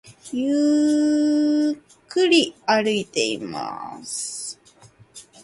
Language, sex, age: Japanese, female, 19-29